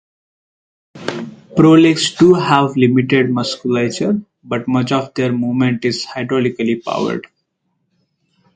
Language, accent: English, India and South Asia (India, Pakistan, Sri Lanka)